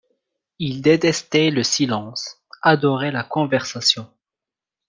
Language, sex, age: French, male, 19-29